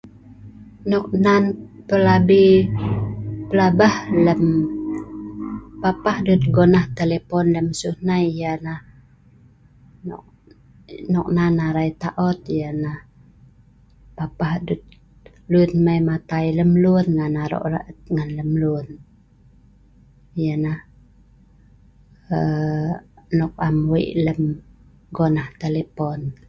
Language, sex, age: Sa'ban, female, 50-59